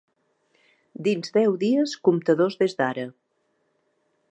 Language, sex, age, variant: Catalan, female, 50-59, Central